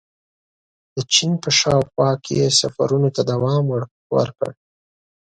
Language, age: Pashto, 19-29